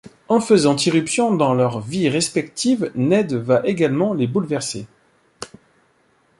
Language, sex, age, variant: French, male, 40-49, Français de métropole